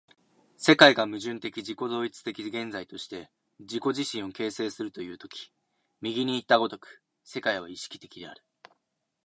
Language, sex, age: Japanese, male, under 19